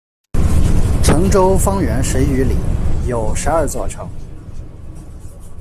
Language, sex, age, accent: Chinese, male, 30-39, 出生地：江苏省